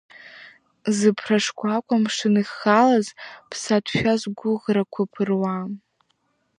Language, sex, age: Abkhazian, female, under 19